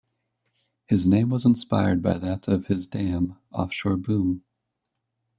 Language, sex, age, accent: English, male, 19-29, United States English